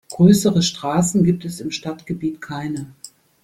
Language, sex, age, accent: German, female, 50-59, Deutschland Deutsch